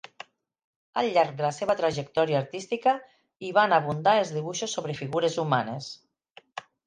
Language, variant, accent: Catalan, Nord-Occidental, Tortosí